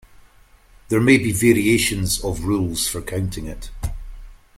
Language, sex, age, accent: English, male, 50-59, Scottish English